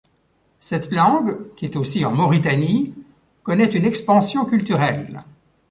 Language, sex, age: French, male, 70-79